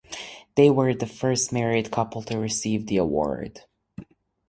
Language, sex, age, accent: English, male, 19-29, United States English